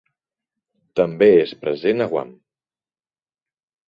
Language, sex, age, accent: Catalan, male, 30-39, central; nord-occidental; septentrional